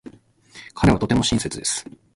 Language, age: Japanese, 30-39